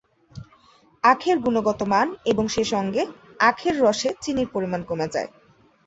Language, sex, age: Bengali, female, 19-29